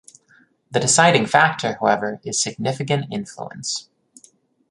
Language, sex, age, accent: English, female, 19-29, United States English